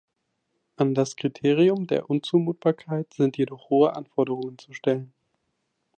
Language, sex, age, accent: German, male, 19-29, Deutschland Deutsch